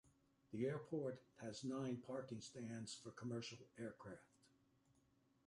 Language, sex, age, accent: English, male, 70-79, United States English